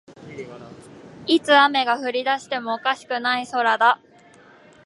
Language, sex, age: Japanese, female, 19-29